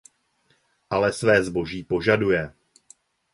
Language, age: Czech, 30-39